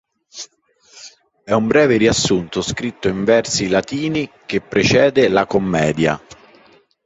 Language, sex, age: Italian, male, 40-49